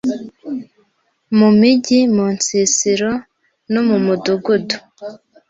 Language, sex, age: Kinyarwanda, female, 19-29